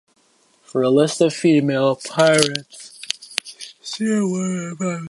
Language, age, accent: English, under 19, United States English